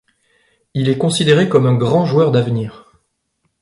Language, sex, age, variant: French, male, 30-39, Français de métropole